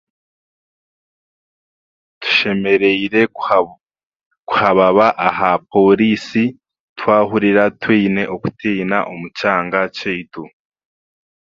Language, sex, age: Chiga, male, 19-29